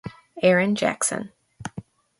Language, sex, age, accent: English, female, under 19, United States English